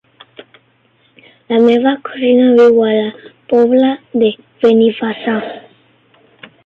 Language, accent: Catalan, valencià